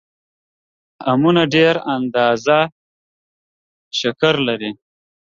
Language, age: Pashto, 19-29